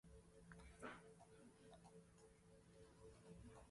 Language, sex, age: Japanese, female, 19-29